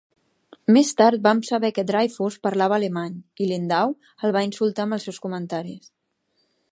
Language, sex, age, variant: Catalan, female, 40-49, Central